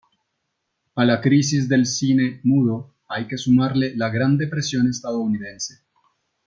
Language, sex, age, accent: Spanish, male, 19-29, Andino-Pacífico: Colombia, Perú, Ecuador, oeste de Bolivia y Venezuela andina